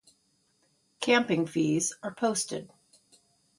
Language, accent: English, United States English